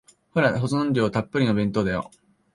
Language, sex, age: Japanese, male, 19-29